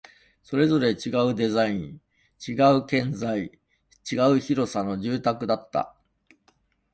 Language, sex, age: Japanese, male, 60-69